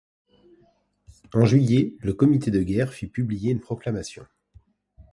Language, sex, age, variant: French, male, 40-49, Français de métropole